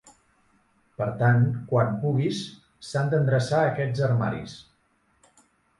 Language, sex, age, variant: Catalan, male, 40-49, Central